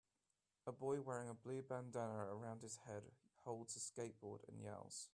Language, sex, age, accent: English, male, 19-29, England English